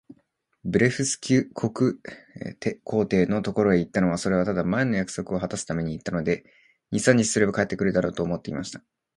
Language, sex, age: Japanese, male, 19-29